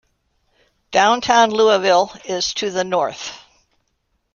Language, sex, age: English, female, 70-79